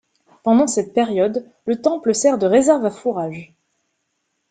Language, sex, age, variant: French, female, 19-29, Français de métropole